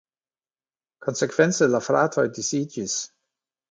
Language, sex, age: Esperanto, male, 50-59